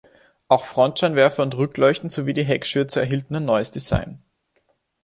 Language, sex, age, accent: German, male, 19-29, Österreichisches Deutsch